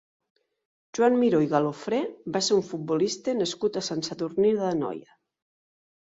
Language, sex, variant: Catalan, female, Nord-Occidental